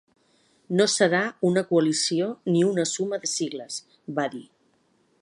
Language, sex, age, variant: Catalan, female, 50-59, Central